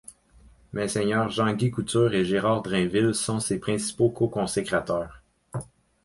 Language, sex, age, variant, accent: French, male, 30-39, Français d'Amérique du Nord, Français du Canada